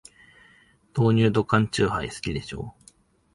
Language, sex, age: Japanese, male, 19-29